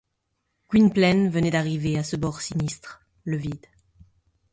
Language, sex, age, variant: French, female, 30-39, Français de métropole